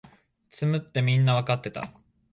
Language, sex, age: Japanese, male, 19-29